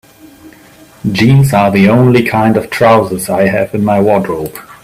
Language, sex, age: English, male, 40-49